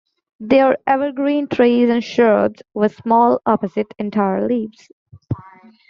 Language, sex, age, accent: English, female, 19-29, United States English